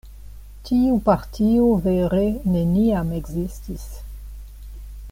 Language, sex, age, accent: Esperanto, female, 60-69, Internacia